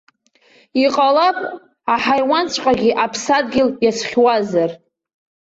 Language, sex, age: Abkhazian, female, under 19